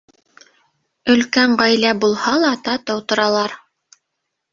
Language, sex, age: Bashkir, female, 30-39